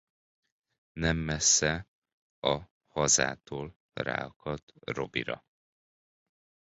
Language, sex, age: Hungarian, male, 40-49